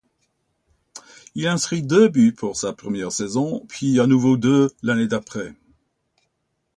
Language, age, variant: French, 70-79, Français de métropole